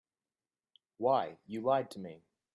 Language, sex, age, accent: English, male, 19-29, United States English